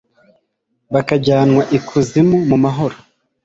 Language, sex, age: Kinyarwanda, male, 19-29